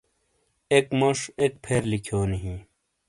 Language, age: Shina, 30-39